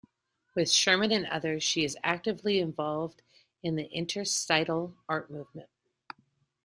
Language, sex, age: English, female, 40-49